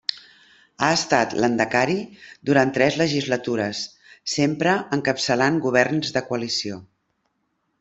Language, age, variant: Catalan, 60-69, Central